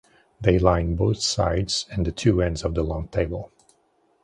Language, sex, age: English, male, 40-49